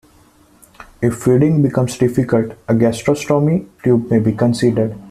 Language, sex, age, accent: English, male, 19-29, India and South Asia (India, Pakistan, Sri Lanka)